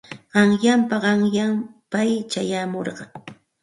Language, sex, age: Santa Ana de Tusi Pasco Quechua, female, 40-49